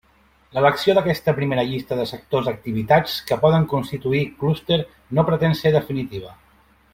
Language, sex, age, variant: Catalan, male, 40-49, Central